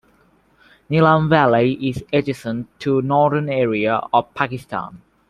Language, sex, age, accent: English, male, under 19, England English